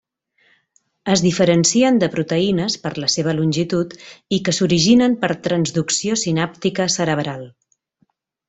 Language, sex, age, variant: Catalan, female, 40-49, Central